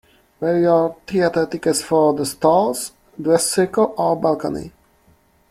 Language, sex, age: English, male, 30-39